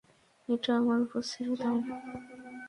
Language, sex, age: Bengali, female, 19-29